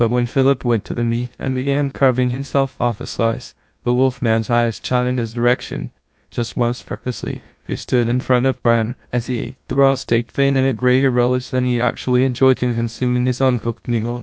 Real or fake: fake